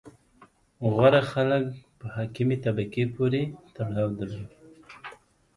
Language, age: Pashto, 30-39